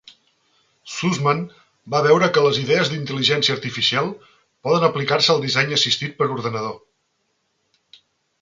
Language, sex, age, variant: Catalan, male, 40-49, Central